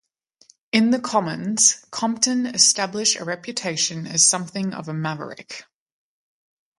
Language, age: English, 30-39